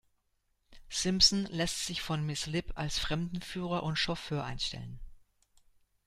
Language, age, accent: German, 60-69, Deutschland Deutsch